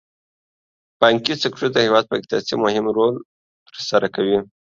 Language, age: Pashto, under 19